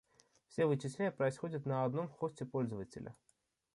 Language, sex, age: Russian, male, 19-29